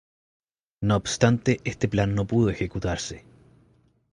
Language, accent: Spanish, Chileno: Chile, Cuyo